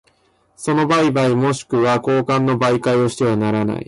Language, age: Japanese, 19-29